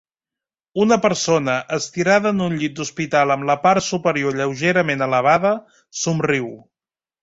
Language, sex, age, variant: Catalan, male, 30-39, Central